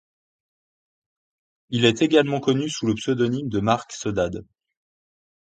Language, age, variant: French, 19-29, Français de métropole